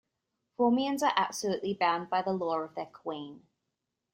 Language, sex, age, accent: English, female, 19-29, Australian English